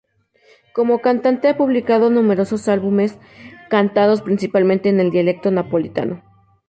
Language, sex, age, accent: Spanish, female, 19-29, México